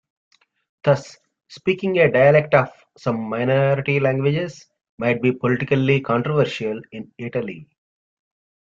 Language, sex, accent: English, male, England English